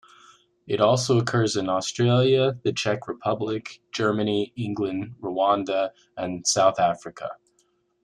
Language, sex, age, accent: English, male, 30-39, United States English